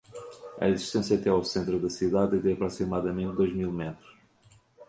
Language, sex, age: Portuguese, male, 40-49